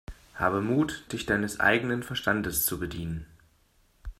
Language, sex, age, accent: German, male, 40-49, Deutschland Deutsch